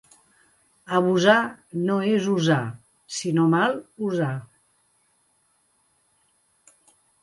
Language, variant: Catalan, Central